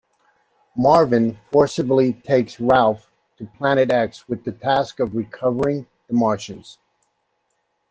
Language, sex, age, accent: English, male, 60-69, United States English